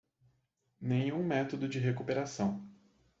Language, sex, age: Portuguese, male, 19-29